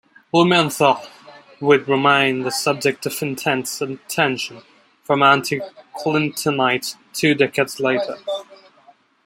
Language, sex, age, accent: English, male, 19-29, India and South Asia (India, Pakistan, Sri Lanka)